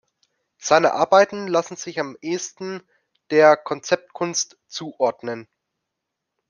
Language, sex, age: German, male, 19-29